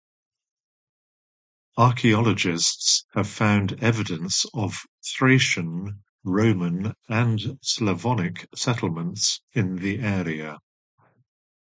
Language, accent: English, England English